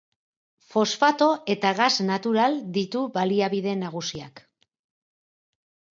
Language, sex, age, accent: Basque, female, 50-59, Erdialdekoa edo Nafarra (Gipuzkoa, Nafarroa)